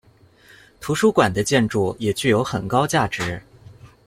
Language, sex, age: Chinese, male, 19-29